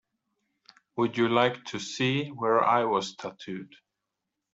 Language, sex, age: English, male, 30-39